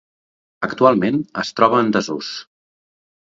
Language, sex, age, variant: Catalan, male, 40-49, Central